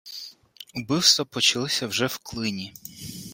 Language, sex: Ukrainian, male